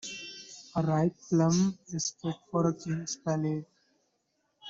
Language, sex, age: English, male, 19-29